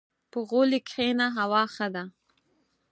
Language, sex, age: Pashto, female, 30-39